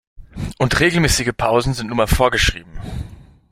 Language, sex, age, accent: German, male, 19-29, Deutschland Deutsch